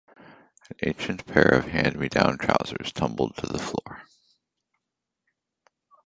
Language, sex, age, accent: English, male, 40-49, United States English